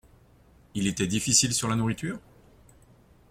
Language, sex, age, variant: French, male, 40-49, Français de métropole